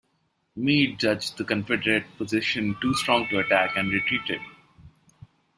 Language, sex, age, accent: English, male, 19-29, India and South Asia (India, Pakistan, Sri Lanka)